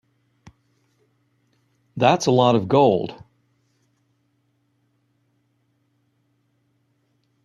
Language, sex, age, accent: English, male, 60-69, United States English